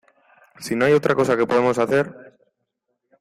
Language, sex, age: Spanish, male, 19-29